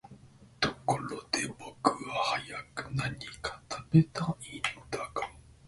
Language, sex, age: Japanese, male, 19-29